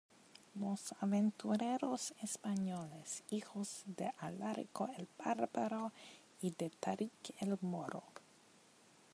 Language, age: Spanish, 19-29